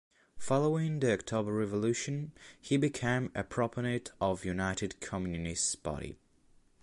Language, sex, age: English, male, under 19